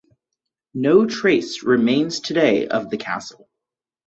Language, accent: English, United States English